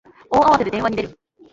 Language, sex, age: Japanese, female, under 19